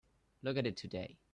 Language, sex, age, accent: English, male, under 19, England English